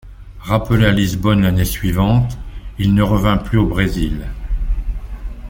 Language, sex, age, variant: French, male, 60-69, Français de métropole